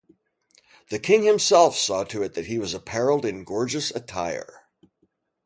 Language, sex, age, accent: English, male, 50-59, United States English